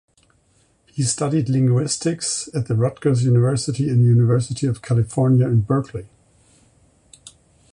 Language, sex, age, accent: English, male, 60-69, United States English